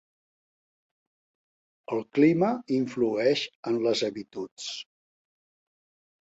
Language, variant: Catalan, Central